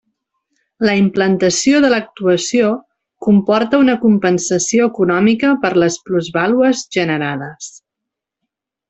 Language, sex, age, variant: Catalan, female, 40-49, Central